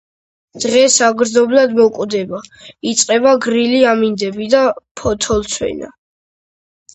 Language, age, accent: Georgian, under 19, ჩვეულებრივი